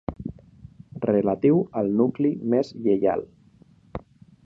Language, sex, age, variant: Catalan, male, 40-49, Nord-Occidental